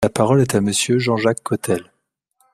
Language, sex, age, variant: French, male, 40-49, Français de métropole